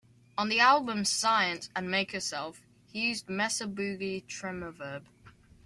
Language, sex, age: English, male, under 19